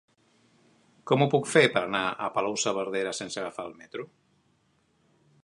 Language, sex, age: Catalan, male, 50-59